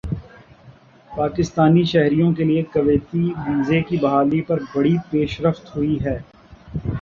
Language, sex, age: Urdu, male, 40-49